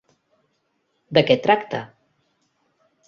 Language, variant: Catalan, Central